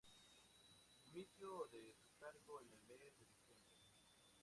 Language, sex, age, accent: Spanish, male, 19-29, México